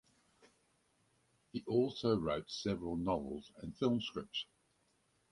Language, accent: English, Australian English